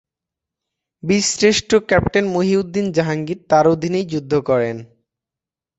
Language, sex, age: Bengali, male, 19-29